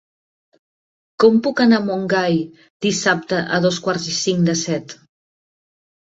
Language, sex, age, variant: Catalan, female, 50-59, Central